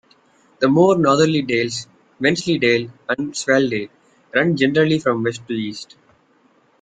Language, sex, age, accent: English, male, 19-29, India and South Asia (India, Pakistan, Sri Lanka)